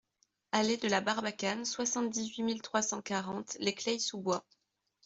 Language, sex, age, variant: French, female, 19-29, Français de métropole